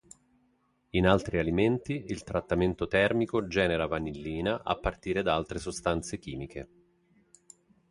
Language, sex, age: Italian, male, 40-49